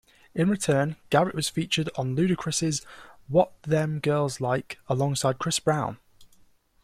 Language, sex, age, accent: English, male, under 19, England English